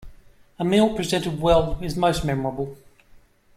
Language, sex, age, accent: English, male, 50-59, Australian English